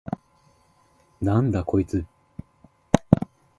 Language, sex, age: Japanese, male, 19-29